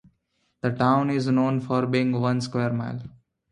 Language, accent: English, India and South Asia (India, Pakistan, Sri Lanka)